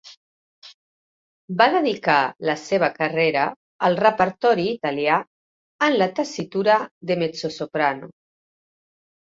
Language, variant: Catalan, Central